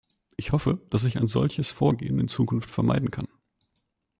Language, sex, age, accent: German, male, 19-29, Deutschland Deutsch